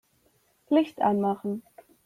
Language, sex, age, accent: German, female, 19-29, Deutschland Deutsch